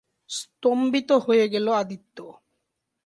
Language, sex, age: Bengali, male, 19-29